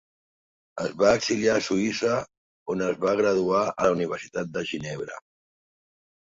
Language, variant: Catalan, Central